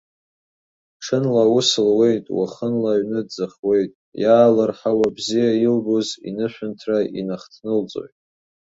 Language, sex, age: Abkhazian, male, under 19